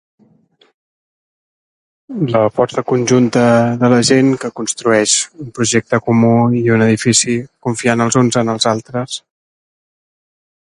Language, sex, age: Catalan, male, 30-39